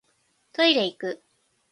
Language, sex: Japanese, female